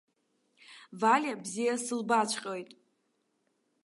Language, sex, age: Abkhazian, female, 19-29